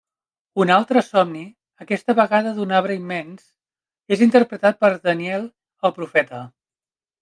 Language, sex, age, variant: Catalan, male, 30-39, Central